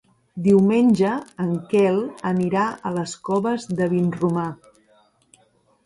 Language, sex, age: Catalan, female, 40-49